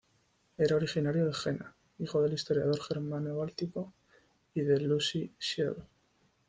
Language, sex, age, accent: Spanish, male, 19-29, España: Norte peninsular (Asturias, Castilla y León, Cantabria, País Vasco, Navarra, Aragón, La Rioja, Guadalajara, Cuenca)